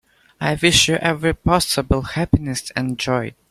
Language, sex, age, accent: English, male, under 19, United States English